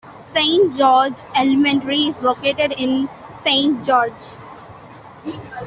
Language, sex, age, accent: English, female, under 19, India and South Asia (India, Pakistan, Sri Lanka)